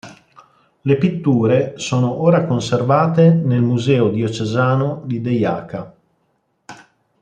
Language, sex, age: Italian, male, 40-49